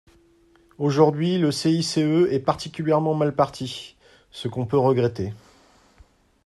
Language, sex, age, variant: French, male, 40-49, Français de métropole